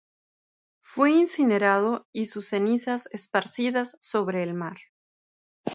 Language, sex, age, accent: Spanish, female, 30-39, México